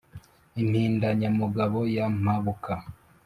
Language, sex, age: Kinyarwanda, male, 19-29